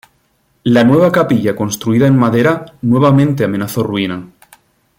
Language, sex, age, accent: Spanish, male, 40-49, España: Sur peninsular (Andalucia, Extremadura, Murcia)